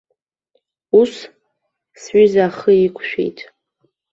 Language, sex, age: Abkhazian, female, under 19